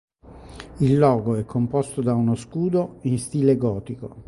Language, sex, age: Italian, male, 60-69